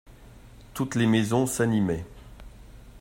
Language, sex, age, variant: French, male, 50-59, Français de métropole